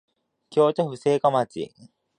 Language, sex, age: Japanese, male, 19-29